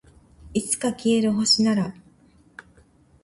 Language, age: Japanese, 50-59